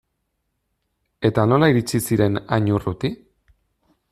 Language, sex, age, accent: Basque, male, 30-39, Erdialdekoa edo Nafarra (Gipuzkoa, Nafarroa)